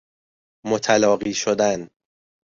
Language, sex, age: Persian, male, 19-29